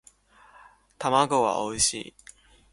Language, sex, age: Japanese, male, 19-29